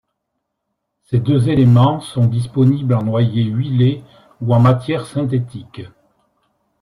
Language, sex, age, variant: French, male, 60-69, Français de métropole